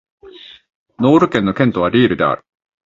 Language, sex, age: Japanese, male, 19-29